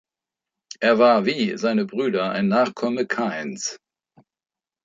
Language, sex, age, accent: German, male, 60-69, Deutschland Deutsch